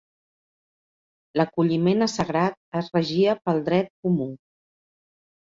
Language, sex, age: Catalan, female, 50-59